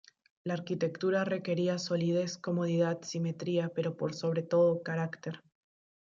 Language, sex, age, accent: Spanish, female, 19-29, Andino-Pacífico: Colombia, Perú, Ecuador, oeste de Bolivia y Venezuela andina